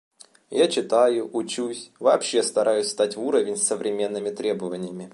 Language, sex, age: Russian, male, 19-29